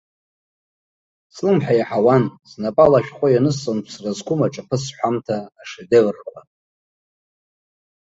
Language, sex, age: Abkhazian, male, 50-59